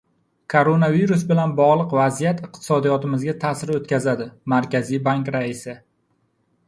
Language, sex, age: Uzbek, male, 19-29